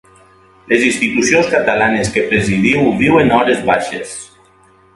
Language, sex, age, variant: Catalan, male, 40-49, Valencià meridional